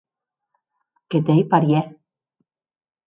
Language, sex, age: Occitan, female, 50-59